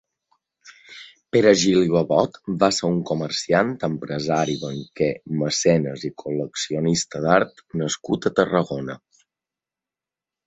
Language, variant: Catalan, Balear